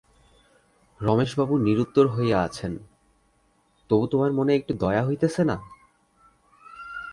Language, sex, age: Bengali, male, 19-29